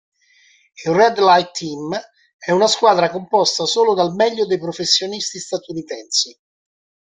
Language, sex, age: Italian, male, 60-69